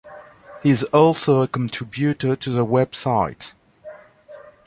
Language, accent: English, England English